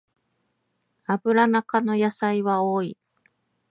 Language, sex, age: Japanese, female, 30-39